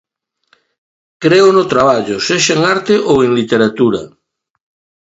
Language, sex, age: Galician, male, 50-59